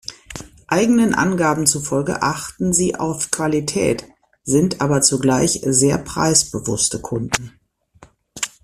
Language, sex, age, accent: German, female, 40-49, Deutschland Deutsch